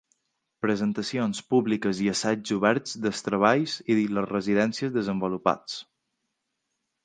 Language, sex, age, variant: Catalan, male, under 19, Balear